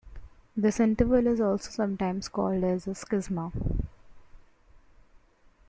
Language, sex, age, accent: English, female, 19-29, India and South Asia (India, Pakistan, Sri Lanka)